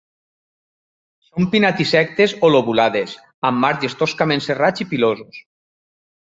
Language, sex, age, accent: Catalan, male, 40-49, valencià